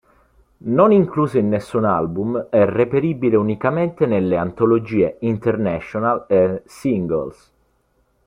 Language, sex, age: Italian, male, 19-29